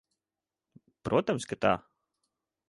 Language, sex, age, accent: Latvian, male, 30-39, bez akcenta